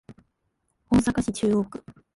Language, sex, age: Japanese, female, 19-29